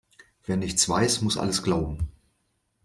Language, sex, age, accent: German, male, 50-59, Deutschland Deutsch